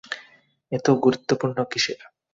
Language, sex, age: Bengali, male, 19-29